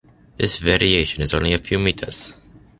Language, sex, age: English, male, 19-29